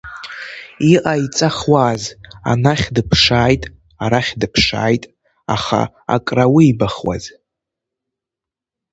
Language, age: Abkhazian, under 19